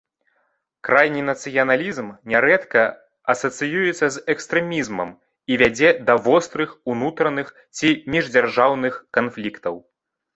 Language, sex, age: Belarusian, male, 19-29